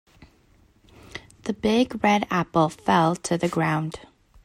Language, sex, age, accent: English, female, 40-49, United States English